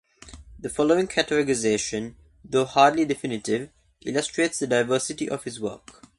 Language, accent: English, Australian English